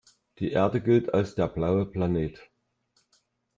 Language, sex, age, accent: German, male, 50-59, Deutschland Deutsch